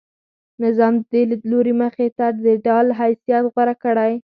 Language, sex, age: Pashto, female, under 19